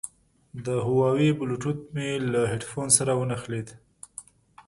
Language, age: Pashto, 30-39